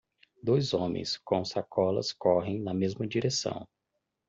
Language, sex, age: Portuguese, male, 30-39